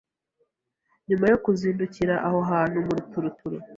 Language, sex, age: Kinyarwanda, female, 19-29